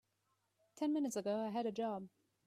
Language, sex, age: English, female, 30-39